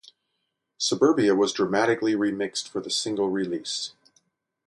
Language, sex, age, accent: English, male, 60-69, United States English